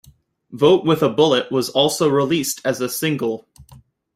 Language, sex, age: English, male, 19-29